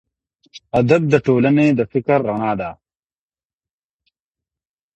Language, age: Pashto, 30-39